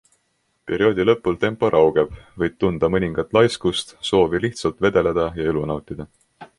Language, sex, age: Estonian, male, 19-29